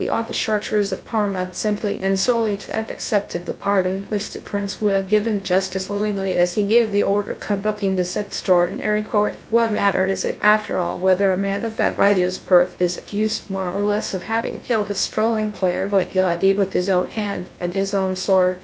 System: TTS, GlowTTS